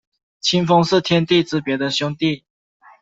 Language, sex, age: Chinese, male, 19-29